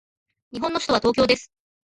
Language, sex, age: Japanese, female, 19-29